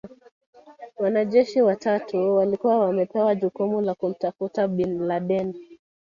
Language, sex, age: Swahili, female, 19-29